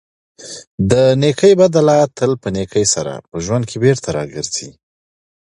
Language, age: Pashto, 30-39